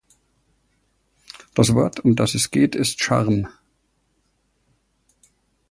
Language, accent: German, Deutschland Deutsch